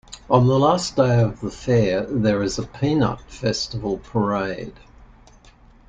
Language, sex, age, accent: English, male, 80-89, Australian English